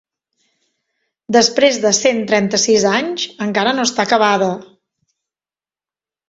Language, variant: Catalan, Central